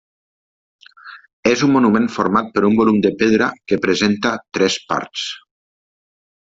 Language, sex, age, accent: Catalan, male, 50-59, valencià